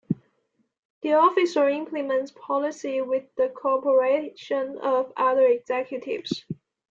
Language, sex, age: English, male, 19-29